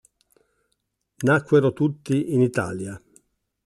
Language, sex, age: Italian, male, 60-69